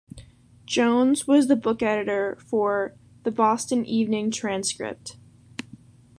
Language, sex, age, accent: English, female, under 19, United States English